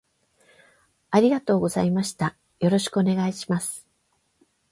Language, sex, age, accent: Japanese, female, 50-59, 関西; 関東